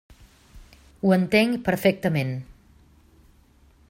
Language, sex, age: Catalan, female, 50-59